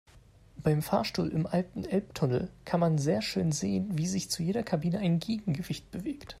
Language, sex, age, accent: German, male, 19-29, Deutschland Deutsch